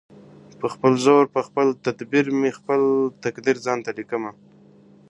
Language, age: Pashto, 19-29